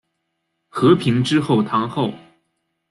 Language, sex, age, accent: Chinese, male, 30-39, 出生地：北京市